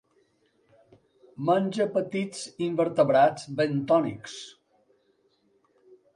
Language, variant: Catalan, Balear